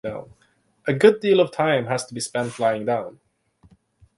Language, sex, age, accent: English, male, 19-29, Canadian English